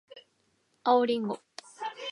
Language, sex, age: Japanese, female, 19-29